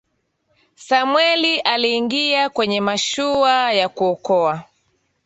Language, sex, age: Swahili, female, 30-39